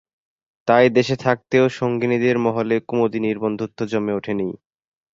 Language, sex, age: Bengali, male, 19-29